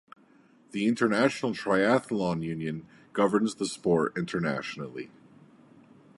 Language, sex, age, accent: English, male, 30-39, United States English